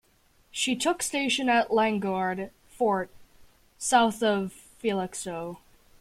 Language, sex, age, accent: English, female, under 19, Canadian English